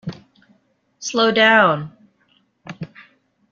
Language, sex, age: English, female, 19-29